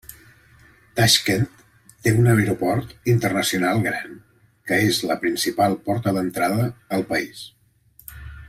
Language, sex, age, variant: Catalan, male, 40-49, Central